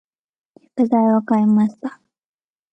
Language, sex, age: Japanese, female, 19-29